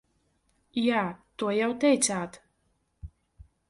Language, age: Latvian, 30-39